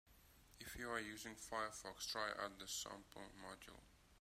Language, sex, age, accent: English, male, 19-29, Southern African (South Africa, Zimbabwe, Namibia)